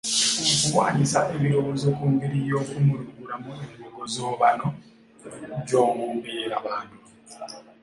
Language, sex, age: Ganda, male, 19-29